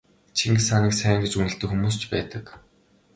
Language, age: Mongolian, 19-29